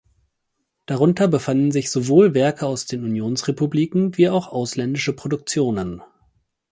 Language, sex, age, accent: German, male, 30-39, Deutschland Deutsch